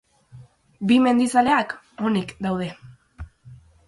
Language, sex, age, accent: Basque, female, under 19, Mendebalekoa (Araba, Bizkaia, Gipuzkoako mendebaleko herri batzuk)